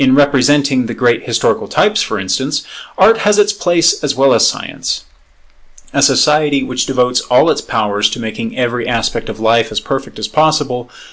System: none